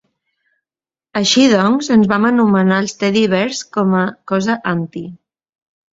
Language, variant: Catalan, Balear